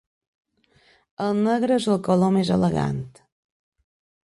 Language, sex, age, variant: Catalan, female, 50-59, Balear